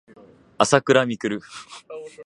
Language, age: Japanese, 19-29